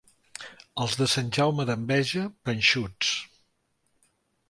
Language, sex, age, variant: Catalan, male, 50-59, Central